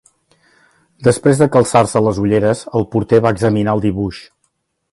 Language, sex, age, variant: Catalan, male, 60-69, Central